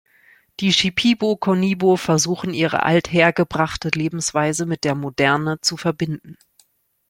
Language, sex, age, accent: German, female, 40-49, Deutschland Deutsch